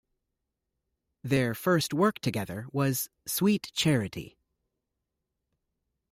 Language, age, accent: English, 30-39, United States English